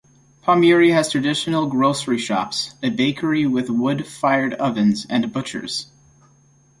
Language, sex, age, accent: English, male, 19-29, United States English